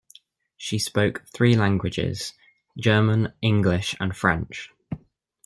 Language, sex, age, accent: English, male, 19-29, England English